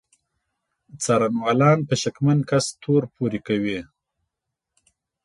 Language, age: Pashto, 30-39